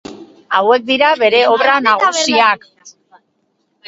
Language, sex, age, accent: Basque, female, 50-59, Erdialdekoa edo Nafarra (Gipuzkoa, Nafarroa)